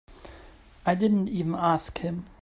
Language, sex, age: English, male, 19-29